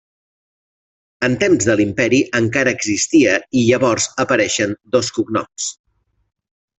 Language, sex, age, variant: Catalan, male, 40-49, Central